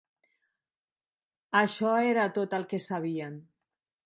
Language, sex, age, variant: Catalan, female, 60-69, Central